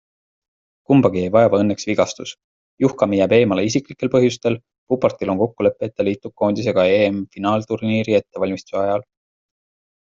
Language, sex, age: Estonian, male, 30-39